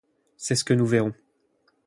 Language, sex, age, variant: French, male, 19-29, Français de métropole